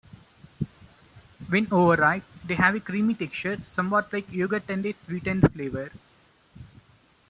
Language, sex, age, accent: English, male, 19-29, India and South Asia (India, Pakistan, Sri Lanka)